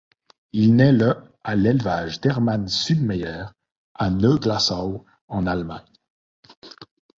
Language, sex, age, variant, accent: French, male, 40-49, Français d'Europe, Français de Suisse